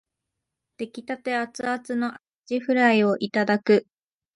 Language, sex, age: Japanese, female, 19-29